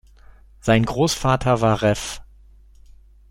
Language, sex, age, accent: German, male, 40-49, Deutschland Deutsch